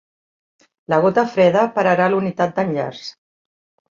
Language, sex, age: Catalan, female, 50-59